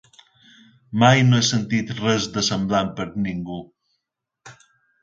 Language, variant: Catalan, Balear